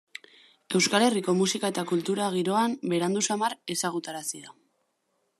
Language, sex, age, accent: Basque, female, 19-29, Mendebalekoa (Araba, Bizkaia, Gipuzkoako mendebaleko herri batzuk)